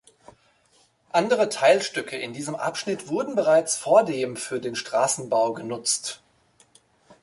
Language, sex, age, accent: German, male, 30-39, Deutschland Deutsch